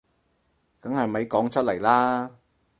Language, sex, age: Cantonese, male, 30-39